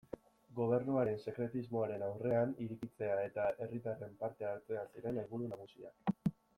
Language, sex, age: Basque, male, 19-29